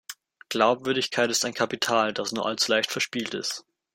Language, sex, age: German, male, under 19